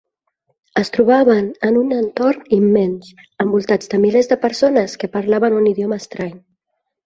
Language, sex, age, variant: Catalan, female, 30-39, Central